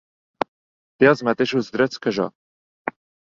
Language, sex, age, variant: Catalan, male, 19-29, Central